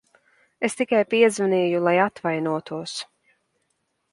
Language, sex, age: Latvian, female, 19-29